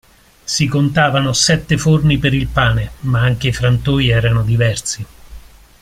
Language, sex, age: Italian, male, 50-59